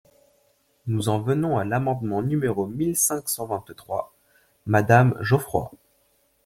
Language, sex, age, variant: French, male, 19-29, Français de métropole